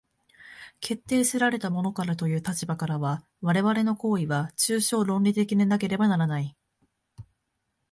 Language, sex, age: Japanese, female, 19-29